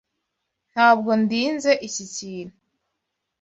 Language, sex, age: Kinyarwanda, female, 19-29